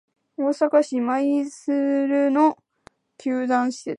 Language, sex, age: Japanese, female, under 19